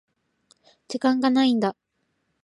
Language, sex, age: Japanese, female, 19-29